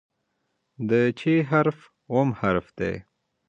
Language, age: Pashto, 19-29